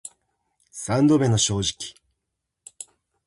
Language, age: Japanese, 50-59